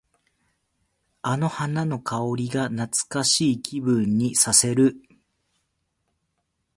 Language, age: Japanese, 50-59